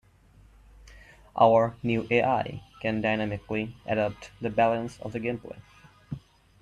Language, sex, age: English, male, 19-29